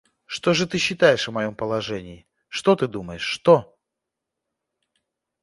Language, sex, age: Russian, male, 30-39